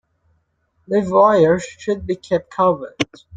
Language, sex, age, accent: English, male, 19-29, United States English